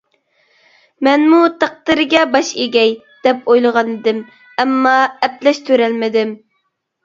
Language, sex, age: Uyghur, female, 30-39